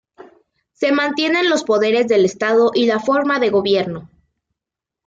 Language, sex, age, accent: Spanish, female, under 19, México